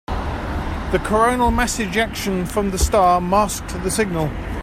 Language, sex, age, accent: English, male, 50-59, England English